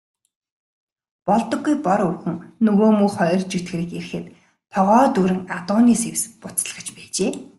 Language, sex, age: Mongolian, female, 19-29